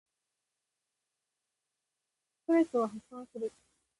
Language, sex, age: Japanese, female, 19-29